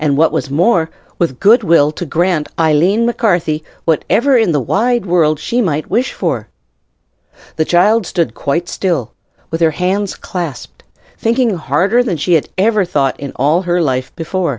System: none